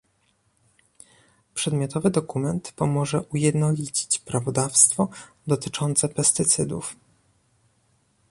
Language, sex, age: Polish, male, 19-29